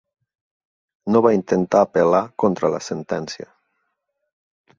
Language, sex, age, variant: Catalan, male, 40-49, Nord-Occidental